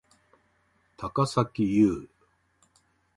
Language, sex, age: Japanese, male, 50-59